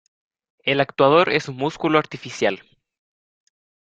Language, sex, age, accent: Spanish, male, under 19, Chileno: Chile, Cuyo